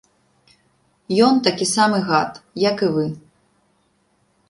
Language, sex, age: Belarusian, female, 19-29